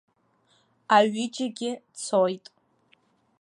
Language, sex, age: Abkhazian, female, under 19